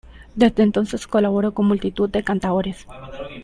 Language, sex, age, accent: Spanish, female, 19-29, América central